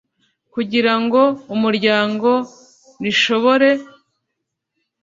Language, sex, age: Kinyarwanda, female, 19-29